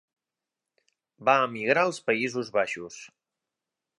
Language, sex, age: Catalan, male, 30-39